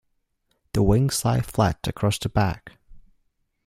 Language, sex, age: English, male, 19-29